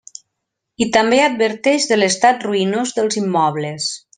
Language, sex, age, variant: Catalan, female, 50-59, Central